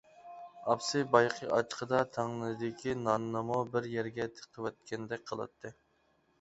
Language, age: Uyghur, 19-29